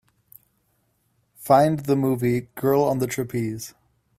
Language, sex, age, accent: English, male, 19-29, Canadian English